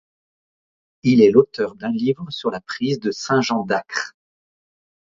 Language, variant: French, Français de métropole